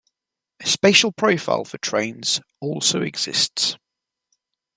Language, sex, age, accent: English, male, 19-29, England English